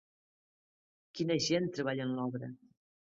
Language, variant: Catalan, Nord-Occidental